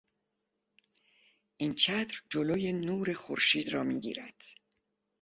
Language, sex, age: Persian, female, 60-69